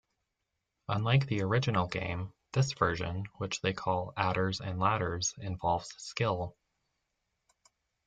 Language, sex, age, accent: English, male, 19-29, United States English